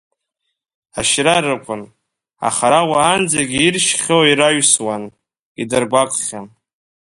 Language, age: Abkhazian, under 19